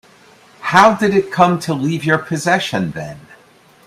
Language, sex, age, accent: English, male, 60-69, United States English